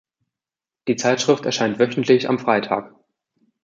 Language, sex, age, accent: German, male, 19-29, Deutschland Deutsch